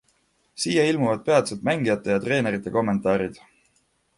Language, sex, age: Estonian, male, 19-29